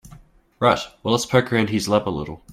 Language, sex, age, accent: English, male, 19-29, Australian English